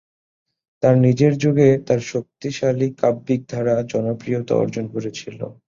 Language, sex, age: Bengali, male, 19-29